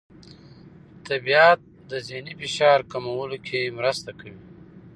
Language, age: Pashto, 30-39